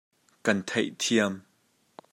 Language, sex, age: Hakha Chin, male, 30-39